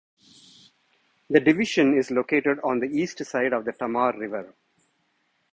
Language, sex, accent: English, male, India and South Asia (India, Pakistan, Sri Lanka)